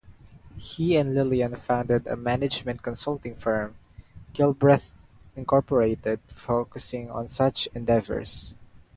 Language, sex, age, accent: English, male, 19-29, Filipino